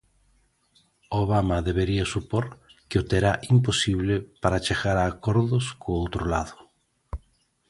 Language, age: Galician, 50-59